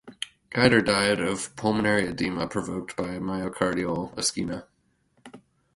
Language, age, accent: English, 30-39, United States English